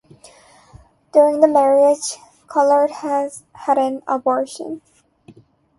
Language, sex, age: English, female, 19-29